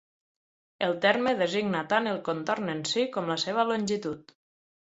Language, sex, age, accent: Catalan, female, 19-29, Tortosí; Ebrenc